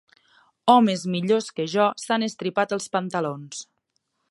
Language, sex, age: Catalan, female, 19-29